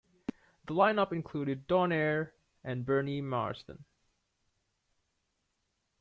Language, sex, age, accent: English, male, 19-29, Australian English